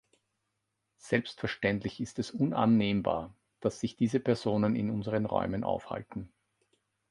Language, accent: German, Österreichisches Deutsch